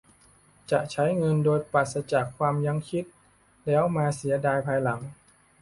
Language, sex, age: Thai, male, 19-29